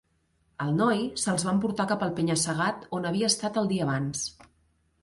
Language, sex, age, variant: Catalan, female, 40-49, Central